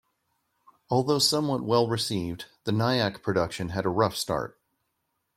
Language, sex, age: English, male, 30-39